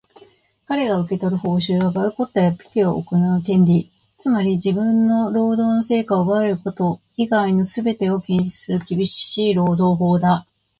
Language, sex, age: Japanese, female, 50-59